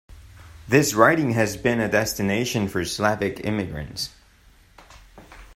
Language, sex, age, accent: English, male, 19-29, United States English